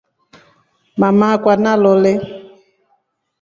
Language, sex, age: Rombo, female, 40-49